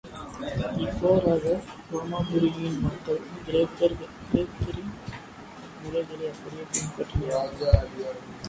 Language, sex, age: Tamil, male, 19-29